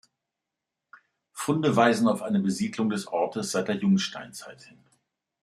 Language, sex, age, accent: German, male, 50-59, Deutschland Deutsch